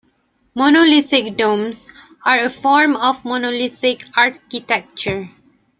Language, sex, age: English, female, 19-29